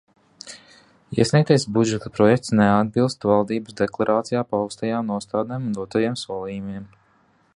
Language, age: Latvian, 19-29